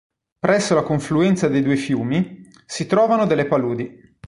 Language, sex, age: Italian, male, 40-49